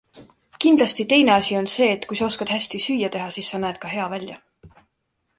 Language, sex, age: Estonian, female, 19-29